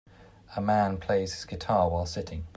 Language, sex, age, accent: English, male, 30-39, England English